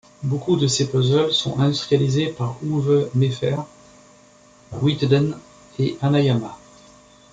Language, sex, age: French, male, 50-59